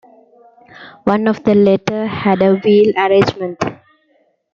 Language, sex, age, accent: English, female, 19-29, India and South Asia (India, Pakistan, Sri Lanka)